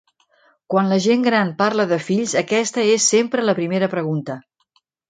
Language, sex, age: Catalan, female, 60-69